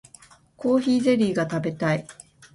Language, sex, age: Japanese, female, 40-49